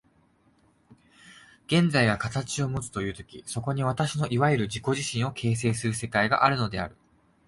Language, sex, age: Japanese, male, 19-29